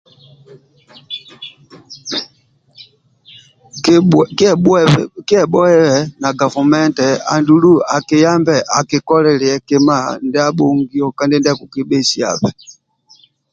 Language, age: Amba (Uganda), 50-59